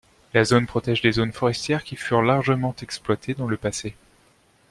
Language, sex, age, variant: French, male, 19-29, Français de métropole